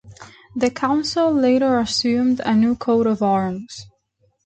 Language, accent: English, United States English